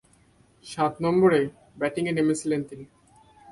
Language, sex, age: Bengali, male, 19-29